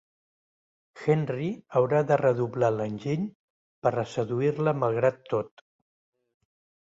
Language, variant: Catalan, Central